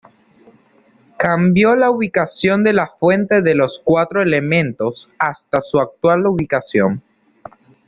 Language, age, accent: Spanish, 50-59, Caribe: Cuba, Venezuela, Puerto Rico, República Dominicana, Panamá, Colombia caribeña, México caribeño, Costa del golfo de México